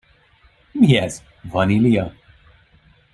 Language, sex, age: Hungarian, male, 30-39